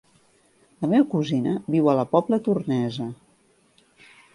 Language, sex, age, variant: Catalan, female, 40-49, Central